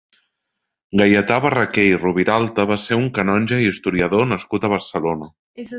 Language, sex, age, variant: Catalan, male, 30-39, Central